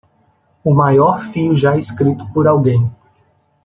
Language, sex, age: Portuguese, male, 30-39